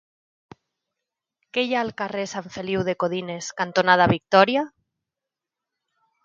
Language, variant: Catalan, Nord-Occidental